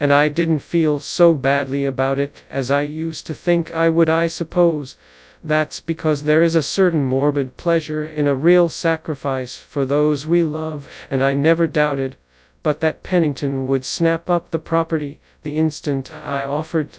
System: TTS, FastPitch